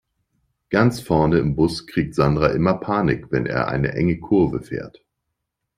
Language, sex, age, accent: German, male, 40-49, Deutschland Deutsch